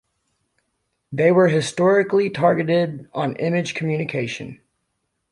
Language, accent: English, Irish English